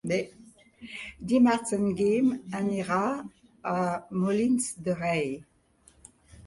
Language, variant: Catalan, Septentrional